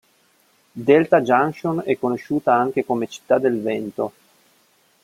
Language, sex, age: Italian, male, 50-59